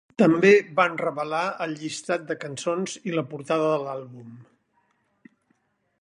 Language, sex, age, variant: Catalan, male, 70-79, Central